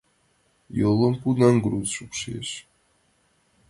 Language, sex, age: Mari, male, under 19